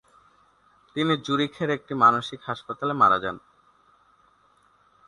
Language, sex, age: Bengali, male, 19-29